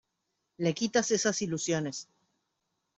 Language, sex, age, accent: Spanish, female, 40-49, Rioplatense: Argentina, Uruguay, este de Bolivia, Paraguay